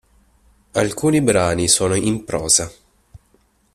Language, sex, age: Italian, male, 19-29